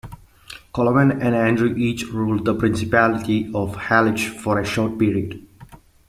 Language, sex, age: English, male, 19-29